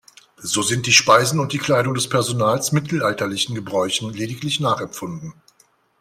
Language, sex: German, male